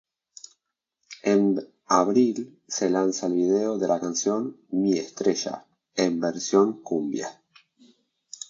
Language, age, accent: Spanish, 19-29, Rioplatense: Argentina, Uruguay, este de Bolivia, Paraguay